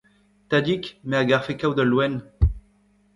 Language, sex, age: Breton, male, 19-29